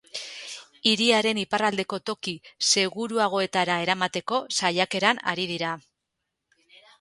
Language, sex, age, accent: Basque, female, 40-49, Mendebalekoa (Araba, Bizkaia, Gipuzkoako mendebaleko herri batzuk)